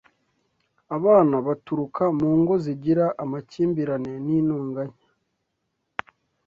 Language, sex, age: Kinyarwanda, male, 19-29